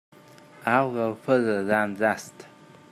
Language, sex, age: English, male, 19-29